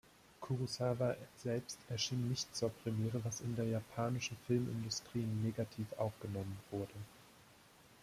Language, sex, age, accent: German, male, 19-29, Deutschland Deutsch